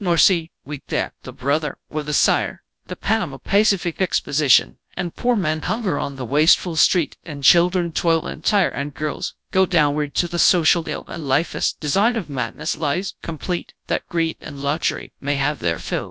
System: TTS, GradTTS